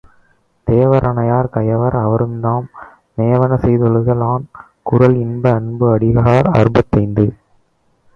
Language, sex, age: Tamil, male, 19-29